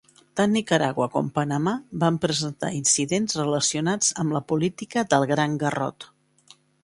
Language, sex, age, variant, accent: Catalan, female, 50-59, Central, central